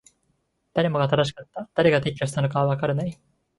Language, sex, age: Japanese, male, 19-29